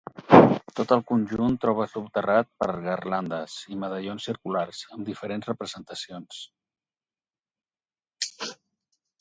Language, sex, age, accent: Catalan, male, 50-59, Barcelonès